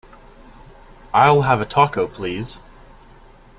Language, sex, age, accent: English, male, under 19, United States English